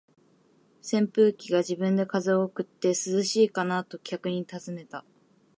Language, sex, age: Japanese, female, 19-29